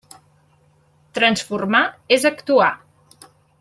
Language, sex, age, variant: Catalan, female, 19-29, Central